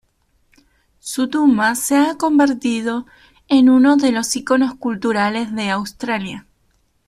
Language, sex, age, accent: Spanish, female, 19-29, Rioplatense: Argentina, Uruguay, este de Bolivia, Paraguay